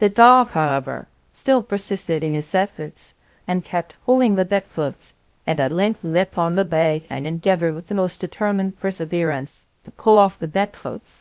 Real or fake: fake